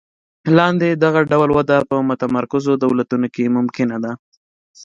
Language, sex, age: Pashto, male, 19-29